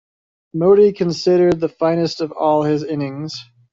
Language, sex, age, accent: English, male, 30-39, United States English